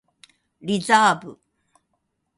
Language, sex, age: Japanese, female, 60-69